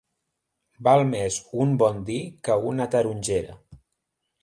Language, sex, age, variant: Catalan, male, 30-39, Central